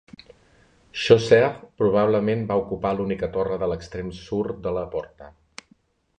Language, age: Catalan, 40-49